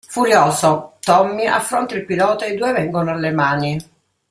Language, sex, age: Italian, female, 60-69